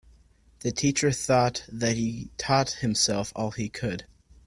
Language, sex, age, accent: English, male, 19-29, United States English